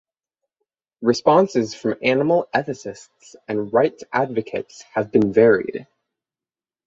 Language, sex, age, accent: English, male, under 19, United States English